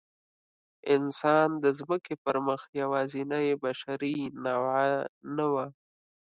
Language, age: Pashto, 30-39